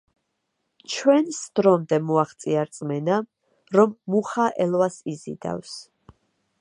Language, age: Georgian, 30-39